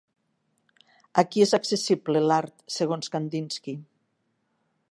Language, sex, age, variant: Catalan, female, 60-69, Nord-Occidental